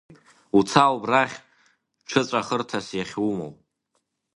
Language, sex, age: Abkhazian, male, under 19